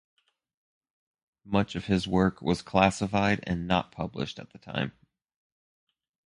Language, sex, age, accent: English, male, 30-39, United States English